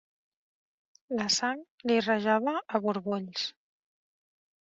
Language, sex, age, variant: Catalan, female, 30-39, Central